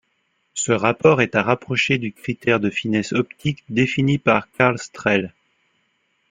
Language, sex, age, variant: French, male, 30-39, Français de métropole